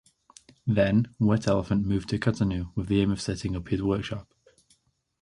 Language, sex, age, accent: English, male, 19-29, England English